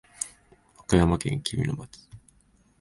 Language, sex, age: Japanese, male, 19-29